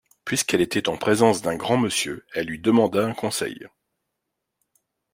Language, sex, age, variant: French, male, 40-49, Français de métropole